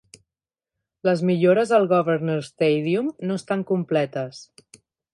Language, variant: Catalan, Central